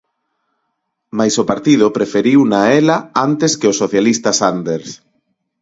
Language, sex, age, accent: Galician, male, 30-39, Neofalante